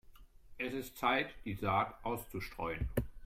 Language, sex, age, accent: German, male, 30-39, Deutschland Deutsch